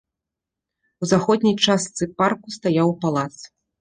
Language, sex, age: Belarusian, female, 30-39